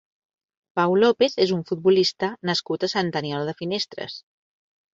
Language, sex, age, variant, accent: Catalan, female, 40-49, Central, central